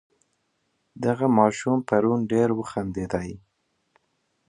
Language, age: Pashto, 19-29